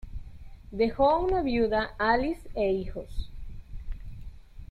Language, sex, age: Spanish, female, 19-29